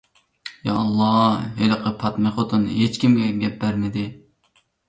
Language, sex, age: Uyghur, female, 19-29